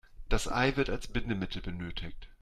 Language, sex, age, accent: German, male, 40-49, Deutschland Deutsch